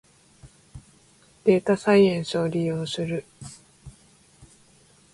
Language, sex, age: Japanese, female, 19-29